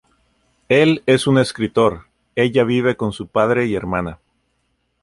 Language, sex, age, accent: Spanish, male, 40-49, México